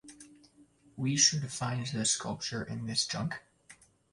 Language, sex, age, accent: English, male, 19-29, United States English